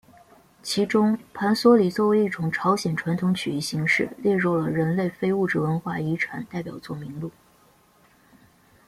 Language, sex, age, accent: Chinese, female, 19-29, 出生地：黑龙江省